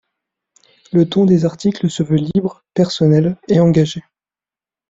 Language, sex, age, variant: French, male, 19-29, Français de métropole